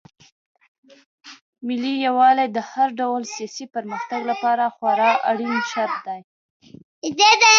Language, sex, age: Pashto, female, 19-29